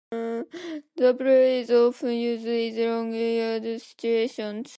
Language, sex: English, female